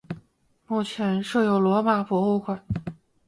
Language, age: Chinese, 19-29